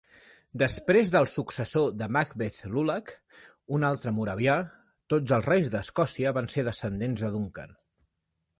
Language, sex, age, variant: Catalan, male, 30-39, Central